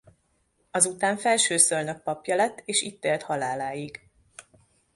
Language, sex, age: Hungarian, female, 30-39